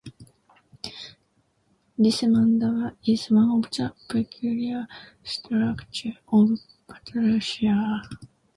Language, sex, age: English, female, 19-29